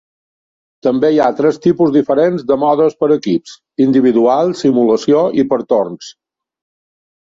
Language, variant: Catalan, Balear